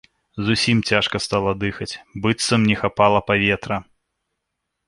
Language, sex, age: Belarusian, male, 30-39